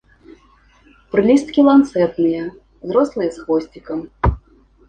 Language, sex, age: Belarusian, female, 40-49